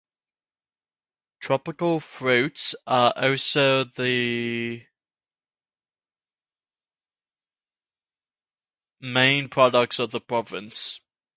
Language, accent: English, Australian English